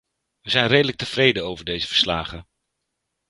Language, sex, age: Dutch, male, 40-49